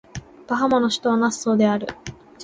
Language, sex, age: Japanese, female, 19-29